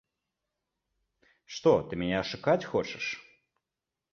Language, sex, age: Belarusian, male, 30-39